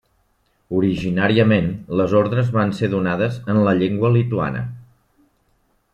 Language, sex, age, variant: Catalan, male, 40-49, Central